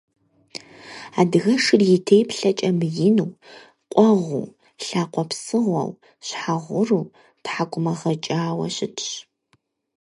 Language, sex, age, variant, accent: Kabardian, female, 30-39, Адыгэбзэ (Къэбэрдей, Кирил, псоми зэдай), Джылэхъстэней (Gilahsteney)